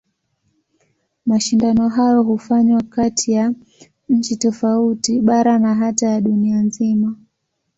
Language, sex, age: Swahili, female, 19-29